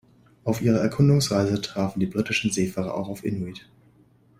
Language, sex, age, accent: German, male, under 19, Deutschland Deutsch